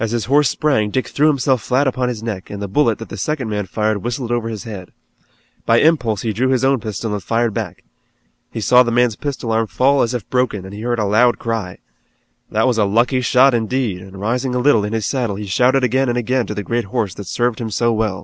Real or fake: real